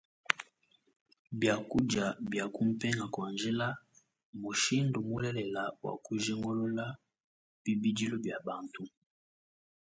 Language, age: Luba-Lulua, 19-29